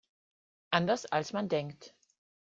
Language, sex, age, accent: German, female, 40-49, Deutschland Deutsch